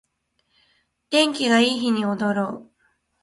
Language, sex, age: Japanese, female, 19-29